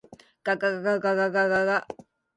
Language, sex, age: Japanese, female, 19-29